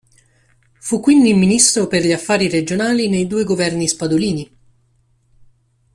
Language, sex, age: Italian, male, 30-39